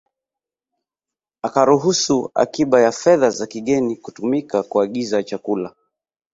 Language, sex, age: Swahili, male, 30-39